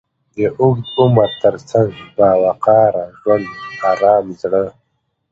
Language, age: Pashto, 19-29